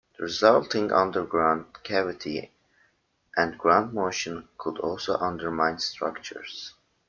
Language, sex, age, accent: English, male, 19-29, United States English